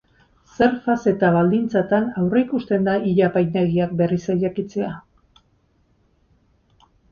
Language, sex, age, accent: Basque, female, 50-59, Erdialdekoa edo Nafarra (Gipuzkoa, Nafarroa)